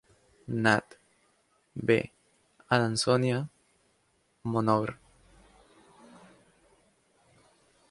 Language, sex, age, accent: Spanish, male, 19-29, América central